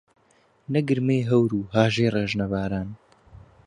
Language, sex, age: Central Kurdish, male, under 19